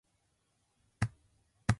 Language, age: Japanese, 19-29